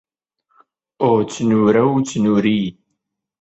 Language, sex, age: Central Kurdish, male, 19-29